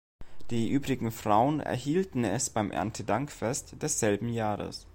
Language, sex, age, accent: German, male, 19-29, Deutschland Deutsch